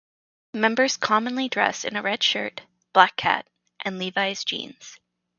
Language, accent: English, United States English; Canadian English